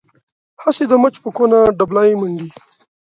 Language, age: Pashto, 19-29